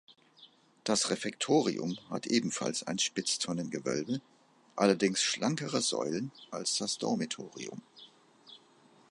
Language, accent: German, Deutschland Deutsch